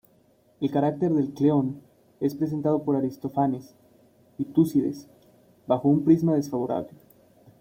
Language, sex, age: Spanish, male, 19-29